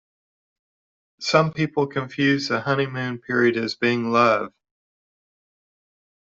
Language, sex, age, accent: English, male, 50-59, United States English